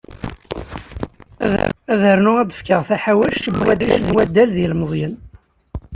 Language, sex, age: Kabyle, male, 40-49